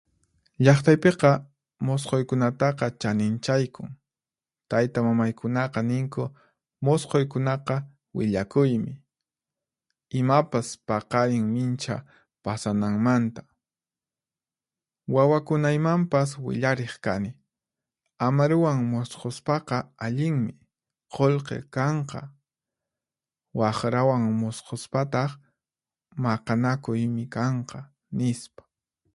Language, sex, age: Puno Quechua, male, 30-39